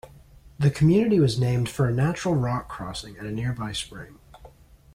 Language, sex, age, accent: English, male, 19-29, United States English